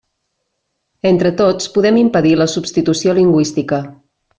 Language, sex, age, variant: Catalan, female, 30-39, Central